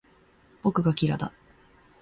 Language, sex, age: Japanese, female, 19-29